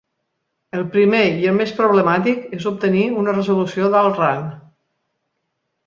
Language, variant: Catalan, Central